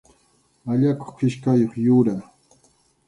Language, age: Arequipa-La Unión Quechua, 19-29